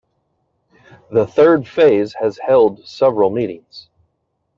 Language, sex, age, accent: English, male, 30-39, United States English